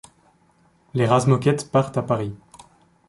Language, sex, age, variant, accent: French, male, 19-29, Français d'Europe, Français de Belgique